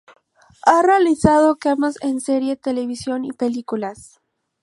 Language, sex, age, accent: Spanish, female, under 19, México